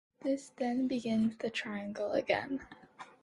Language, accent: English, United States English